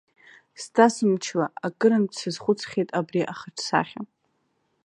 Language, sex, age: Abkhazian, female, under 19